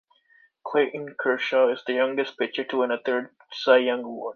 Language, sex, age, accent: English, male, 19-29, United States English